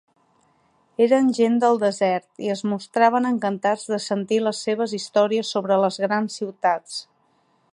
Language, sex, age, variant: Catalan, female, 40-49, Central